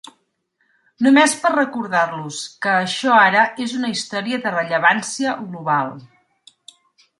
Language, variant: Catalan, Central